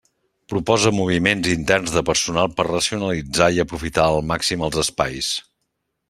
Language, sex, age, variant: Catalan, male, 60-69, Central